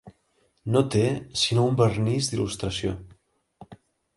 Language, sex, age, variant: Catalan, male, 19-29, Central